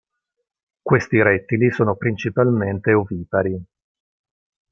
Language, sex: Italian, male